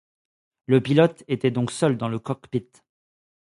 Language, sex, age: French, male, 30-39